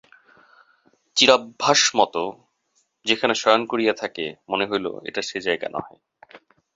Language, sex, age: Bengali, male, 19-29